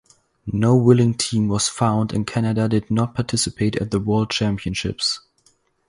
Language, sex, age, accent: English, male, under 19, German English